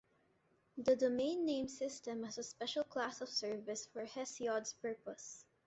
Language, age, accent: English, under 19, Filipino